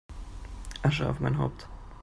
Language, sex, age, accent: German, male, 19-29, Deutschland Deutsch